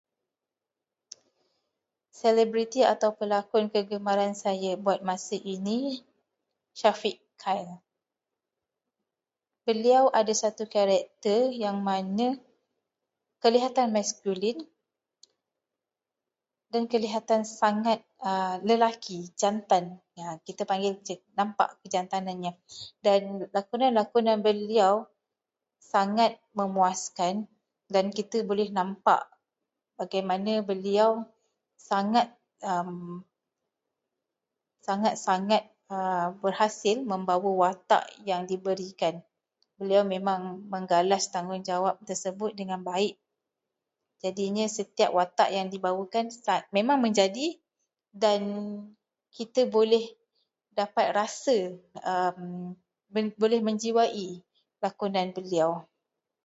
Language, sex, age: Malay, female, 30-39